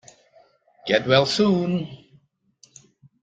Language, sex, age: English, male, 40-49